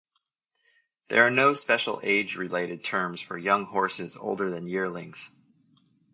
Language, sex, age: English, male, 30-39